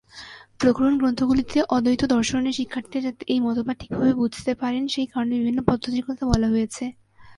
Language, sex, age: Bengali, female, 19-29